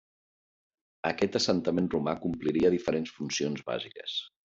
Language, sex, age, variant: Catalan, male, 50-59, Central